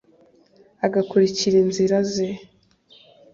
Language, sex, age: Kinyarwanda, female, 19-29